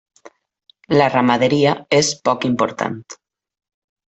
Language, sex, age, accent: Catalan, female, 30-39, valencià